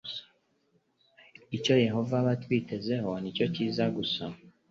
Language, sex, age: Kinyarwanda, male, 19-29